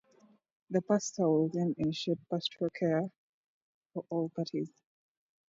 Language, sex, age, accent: English, female, 19-29, England English